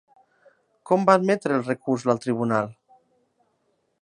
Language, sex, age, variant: Catalan, female, 40-49, Nord-Occidental